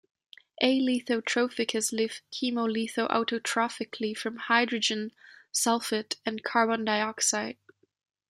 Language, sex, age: English, female, 19-29